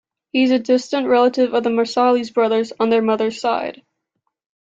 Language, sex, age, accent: English, female, under 19, United States English